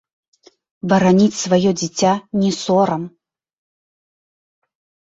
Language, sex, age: Belarusian, female, 19-29